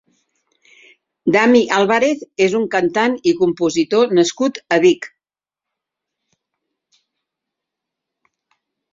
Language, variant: Catalan, Central